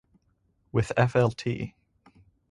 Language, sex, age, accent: English, male, under 19, United States English